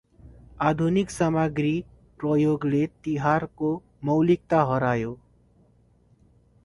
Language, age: Nepali, 19-29